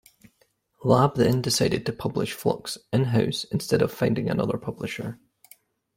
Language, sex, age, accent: English, male, 19-29, Scottish English